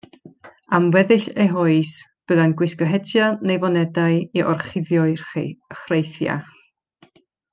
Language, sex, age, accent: Welsh, female, 30-39, Y Deyrnas Unedig Cymraeg